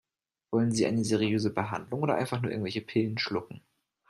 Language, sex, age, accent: German, male, 30-39, Deutschland Deutsch